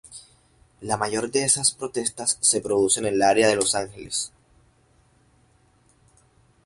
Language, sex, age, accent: Spanish, male, 19-29, Caribe: Cuba, Venezuela, Puerto Rico, República Dominicana, Panamá, Colombia caribeña, México caribeño, Costa del golfo de México; Andino-Pacífico: Colombia, Perú, Ecuador, oeste de Bolivia y Venezuela andina